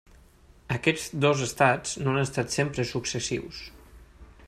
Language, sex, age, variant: Catalan, male, 19-29, Nord-Occidental